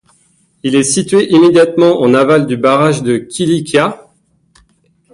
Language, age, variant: French, 40-49, Français de métropole